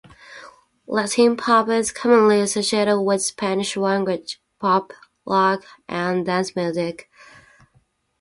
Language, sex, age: English, female, 19-29